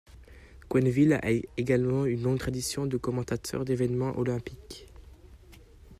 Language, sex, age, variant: French, male, under 19, Français de métropole